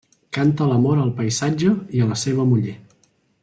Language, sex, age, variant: Catalan, male, 19-29, Central